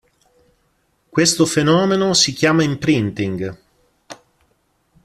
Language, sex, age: Italian, male, 40-49